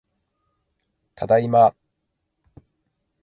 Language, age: Japanese, 30-39